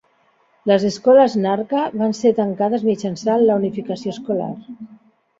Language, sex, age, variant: Catalan, female, 60-69, Central